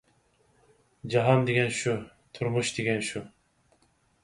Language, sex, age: Uyghur, male, 30-39